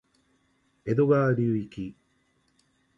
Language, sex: Japanese, male